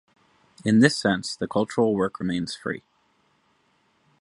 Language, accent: English, United States English